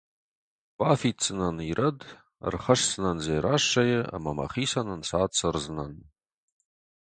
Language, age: Ossetic, 30-39